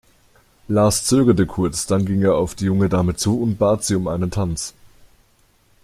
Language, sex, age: German, male, 19-29